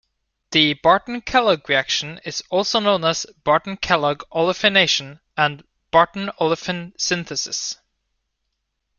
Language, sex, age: English, male, 19-29